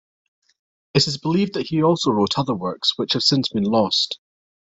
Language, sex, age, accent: English, male, 40-49, Scottish English